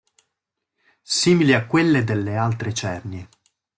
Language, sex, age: Italian, male, 40-49